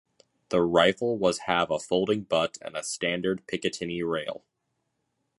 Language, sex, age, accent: English, male, under 19, United States English